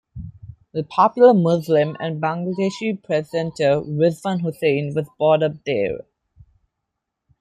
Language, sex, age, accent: English, male, 19-29, India and South Asia (India, Pakistan, Sri Lanka)